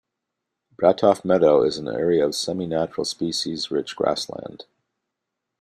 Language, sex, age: English, male, 50-59